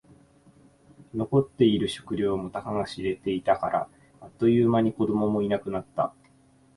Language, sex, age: Japanese, male, 19-29